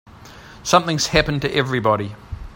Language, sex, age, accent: English, male, 50-59, New Zealand English